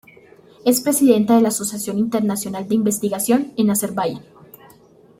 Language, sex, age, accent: Spanish, female, under 19, Andino-Pacífico: Colombia, Perú, Ecuador, oeste de Bolivia y Venezuela andina